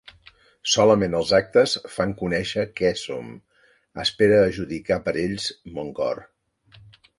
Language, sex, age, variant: Catalan, male, 60-69, Central